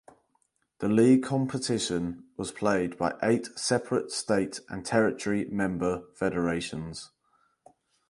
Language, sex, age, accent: English, male, 19-29, England English